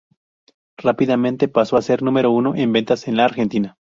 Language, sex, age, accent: Spanish, male, 19-29, México